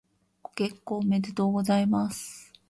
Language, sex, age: Japanese, female, 50-59